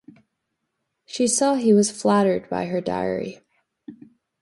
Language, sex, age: English, female, under 19